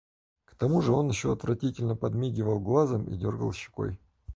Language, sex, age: Russian, male, 30-39